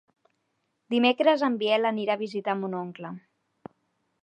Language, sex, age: Catalan, female, 19-29